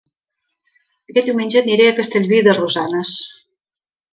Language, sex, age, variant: Catalan, female, 60-69, Central